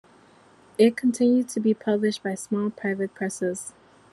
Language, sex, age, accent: English, female, 19-29, United States English